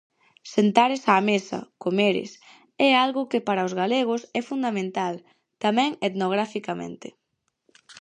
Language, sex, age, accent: Galician, female, under 19, Central (gheada)